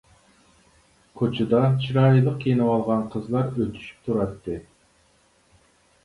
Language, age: Uyghur, 40-49